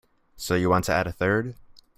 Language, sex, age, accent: English, male, 19-29, United States English